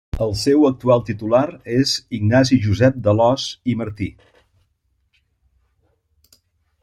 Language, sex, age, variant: Catalan, male, 60-69, Central